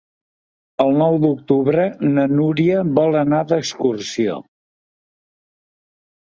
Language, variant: Catalan, Central